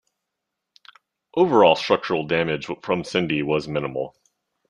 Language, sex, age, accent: English, male, 30-39, United States English